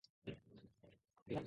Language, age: Japanese, 19-29